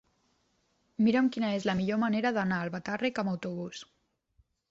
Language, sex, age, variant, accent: Catalan, female, 19-29, Nord-Occidental, Tortosí